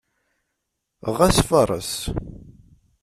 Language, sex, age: Kabyle, male, 30-39